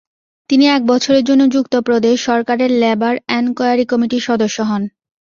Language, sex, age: Bengali, female, 19-29